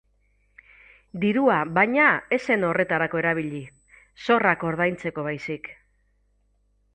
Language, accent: Basque, Mendebalekoa (Araba, Bizkaia, Gipuzkoako mendebaleko herri batzuk)